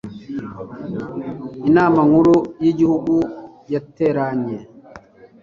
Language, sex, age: Kinyarwanda, male, 50-59